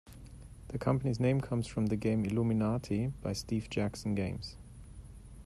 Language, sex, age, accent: English, male, 40-49, England English